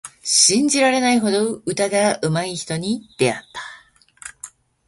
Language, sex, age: Japanese, female, 50-59